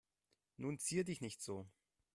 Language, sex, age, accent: German, male, 19-29, Deutschland Deutsch